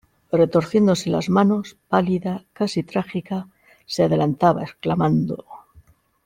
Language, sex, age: Spanish, female, 50-59